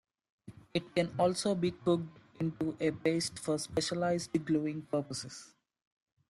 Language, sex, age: English, male, under 19